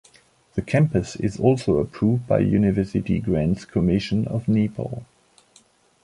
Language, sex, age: English, male, 40-49